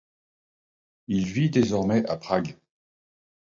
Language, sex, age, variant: French, male, 50-59, Français de métropole